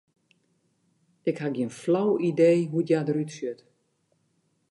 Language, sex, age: Western Frisian, female, 60-69